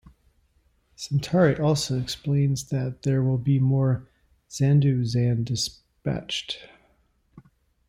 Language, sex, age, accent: English, male, 40-49, United States English